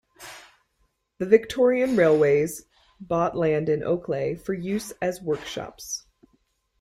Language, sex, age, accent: English, female, 30-39, United States English